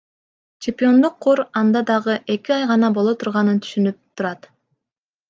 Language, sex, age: Kyrgyz, female, 19-29